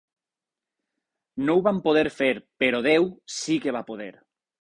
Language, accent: Catalan, valencià